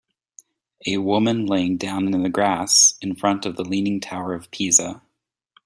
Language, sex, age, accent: English, male, 30-39, United States English